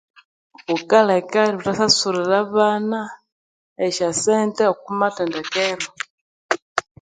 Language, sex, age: Konzo, female, 30-39